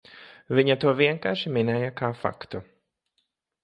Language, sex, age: Latvian, male, 19-29